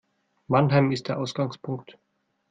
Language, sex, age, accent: German, male, 30-39, Deutschland Deutsch